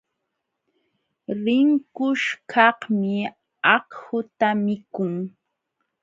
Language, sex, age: Jauja Wanca Quechua, female, 19-29